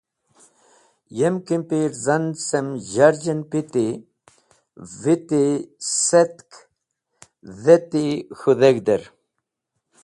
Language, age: Wakhi, 70-79